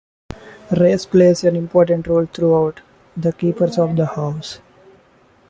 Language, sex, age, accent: English, male, 19-29, India and South Asia (India, Pakistan, Sri Lanka)